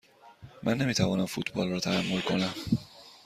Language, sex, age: Persian, male, 30-39